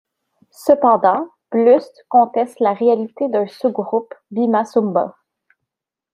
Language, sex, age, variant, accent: French, female, 19-29, Français d'Amérique du Nord, Français du Canada